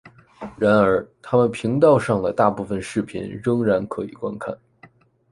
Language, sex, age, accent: Chinese, male, 19-29, 出生地：北京市